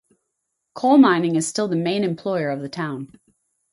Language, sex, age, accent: English, female, 40-49, United States English